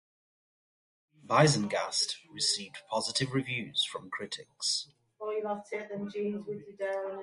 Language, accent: English, England English